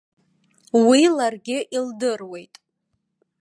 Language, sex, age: Abkhazian, female, 19-29